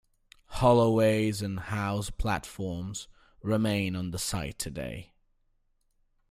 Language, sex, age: English, male, 30-39